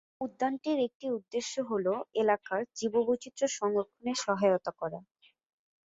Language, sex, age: Bengali, female, 19-29